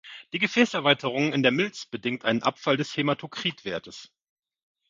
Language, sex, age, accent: German, male, 40-49, Deutschland Deutsch